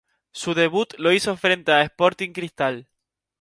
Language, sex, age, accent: Spanish, male, 19-29, España: Islas Canarias